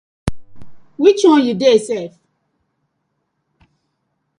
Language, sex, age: Nigerian Pidgin, female, 40-49